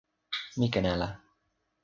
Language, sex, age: Toki Pona, male, 19-29